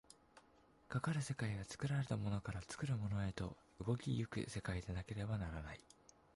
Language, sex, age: Japanese, male, 19-29